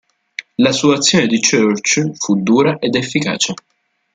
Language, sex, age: Italian, male, 19-29